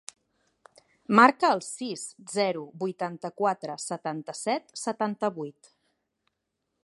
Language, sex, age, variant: Catalan, female, 30-39, Central